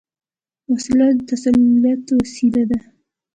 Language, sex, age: Pashto, female, 19-29